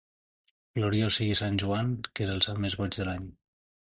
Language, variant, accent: Catalan, Nord-Occidental, nord-occidental